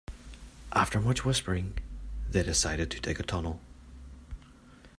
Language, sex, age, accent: English, male, 30-39, Irish English